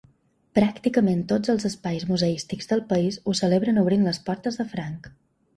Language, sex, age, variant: Catalan, female, 19-29, Balear